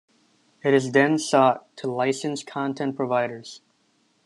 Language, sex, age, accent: English, male, under 19, United States English